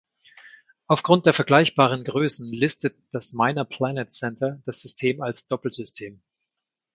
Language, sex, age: German, male, 40-49